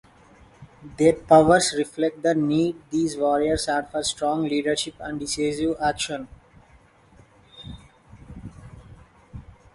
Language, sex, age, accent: English, male, 19-29, India and South Asia (India, Pakistan, Sri Lanka)